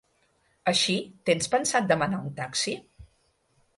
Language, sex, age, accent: Catalan, female, 40-49, balear; central